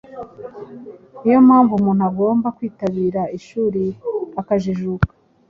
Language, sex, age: Kinyarwanda, female, 40-49